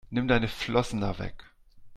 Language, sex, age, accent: German, male, 40-49, Deutschland Deutsch